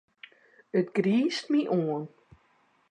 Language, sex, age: Western Frisian, female, 40-49